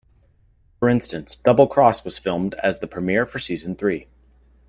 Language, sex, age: English, male, 19-29